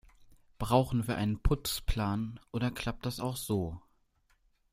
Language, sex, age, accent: German, male, under 19, Deutschland Deutsch